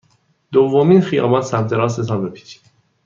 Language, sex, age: Persian, male, 30-39